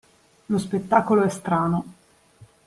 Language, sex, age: Italian, female, 30-39